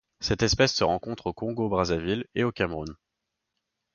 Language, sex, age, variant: French, male, 19-29, Français de métropole